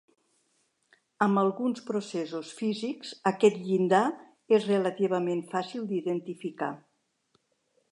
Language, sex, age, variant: Catalan, female, 60-69, Central